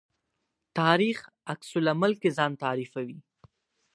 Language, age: Pashto, under 19